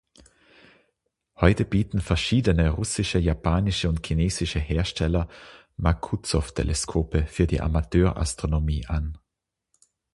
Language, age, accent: German, 40-49, Österreichisches Deutsch